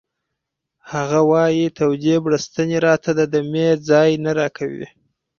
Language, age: Pashto, 19-29